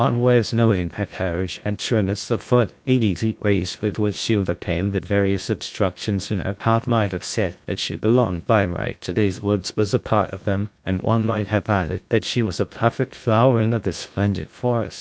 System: TTS, GlowTTS